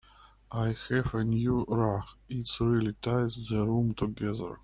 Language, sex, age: English, male, 40-49